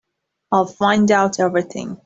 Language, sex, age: English, female, 19-29